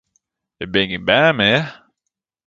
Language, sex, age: Western Frisian, male, under 19